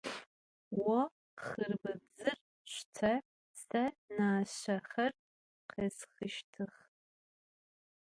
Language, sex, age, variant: Adyghe, female, 19-29, Адыгабзэ (Кирил, пстэумэ зэдыряе)